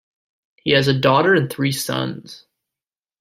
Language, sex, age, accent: English, male, 19-29, Canadian English